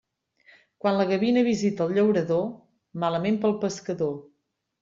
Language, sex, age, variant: Catalan, female, 50-59, Central